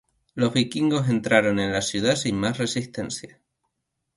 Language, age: Spanish, 19-29